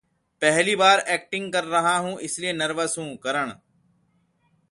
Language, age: Hindi, 30-39